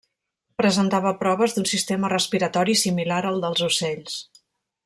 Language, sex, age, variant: Catalan, female, 50-59, Central